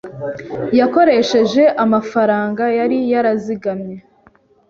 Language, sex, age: Kinyarwanda, female, 19-29